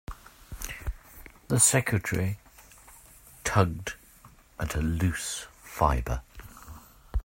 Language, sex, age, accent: English, male, 50-59, England English